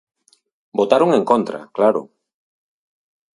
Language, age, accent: Galician, 40-49, Normativo (estándar)